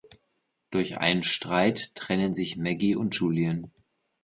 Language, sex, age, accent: German, male, 40-49, Deutschland Deutsch